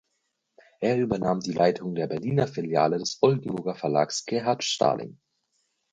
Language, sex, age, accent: German, female, under 19, Deutschland Deutsch